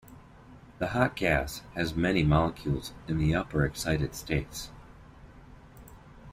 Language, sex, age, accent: English, male, 40-49, United States English